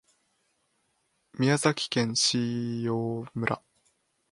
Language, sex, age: Japanese, male, 19-29